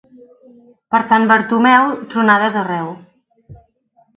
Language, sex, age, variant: Catalan, female, 19-29, Central